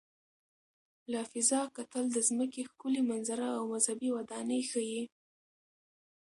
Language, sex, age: Pashto, female, under 19